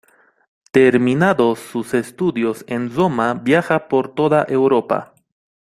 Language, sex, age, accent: Spanish, male, 19-29, Rioplatense: Argentina, Uruguay, este de Bolivia, Paraguay